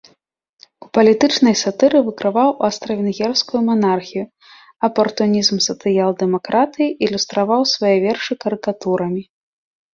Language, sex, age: Belarusian, female, 19-29